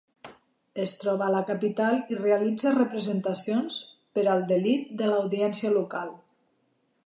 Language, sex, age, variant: Catalan, female, 50-59, Central